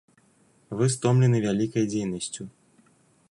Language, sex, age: Belarusian, male, 19-29